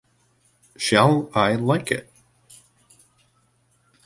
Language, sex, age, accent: English, male, 19-29, United States English